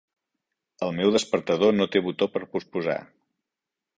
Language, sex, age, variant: Catalan, male, 40-49, Central